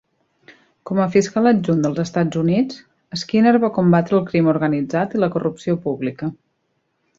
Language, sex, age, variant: Catalan, female, 30-39, Nord-Occidental